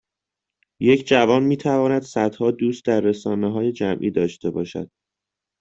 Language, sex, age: Persian, male, 19-29